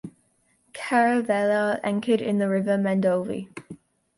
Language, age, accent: English, under 19, Australian English